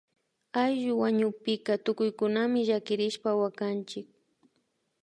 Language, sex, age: Imbabura Highland Quichua, female, 30-39